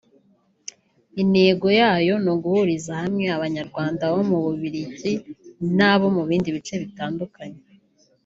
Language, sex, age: Kinyarwanda, female, under 19